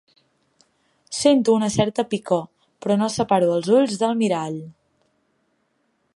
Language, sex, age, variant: Catalan, female, 19-29, Central